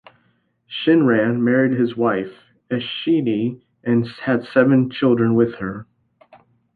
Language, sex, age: English, male, 19-29